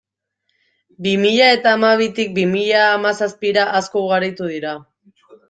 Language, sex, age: Basque, female, 19-29